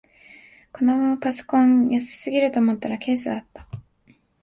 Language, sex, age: Japanese, female, 19-29